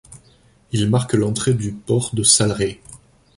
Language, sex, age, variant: French, male, 30-39, Français de métropole